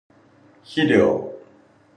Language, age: Japanese, 50-59